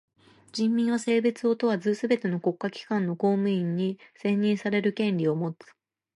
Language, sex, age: Japanese, female, 30-39